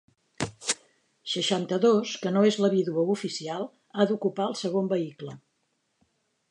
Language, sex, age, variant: Catalan, female, 70-79, Central